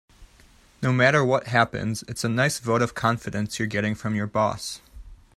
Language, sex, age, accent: English, male, 30-39, United States English